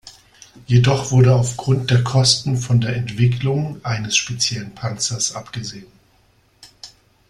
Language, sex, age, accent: German, male, 50-59, Deutschland Deutsch